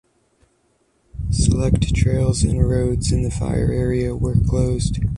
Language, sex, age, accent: English, male, 19-29, United States English